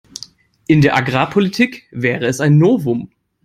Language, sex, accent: German, male, Deutschland Deutsch